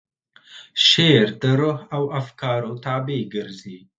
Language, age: Pashto, 19-29